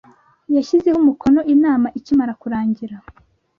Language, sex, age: Kinyarwanda, male, 19-29